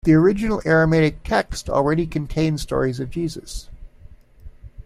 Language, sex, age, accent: English, male, 60-69, United States English